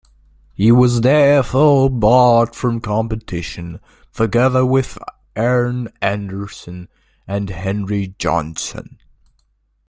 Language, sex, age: English, male, under 19